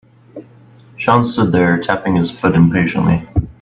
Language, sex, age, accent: English, male, 19-29, United States English